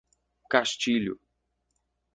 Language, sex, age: Portuguese, male, 19-29